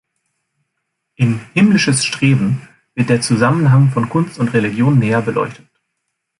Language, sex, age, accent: German, male, 19-29, Deutschland Deutsch